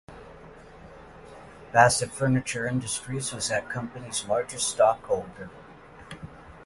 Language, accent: English, United States English